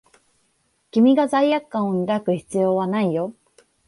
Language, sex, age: Japanese, female, 19-29